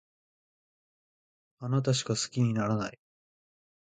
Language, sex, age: Japanese, male, 19-29